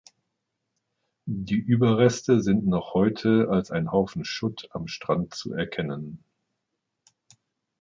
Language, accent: German, Deutschland Deutsch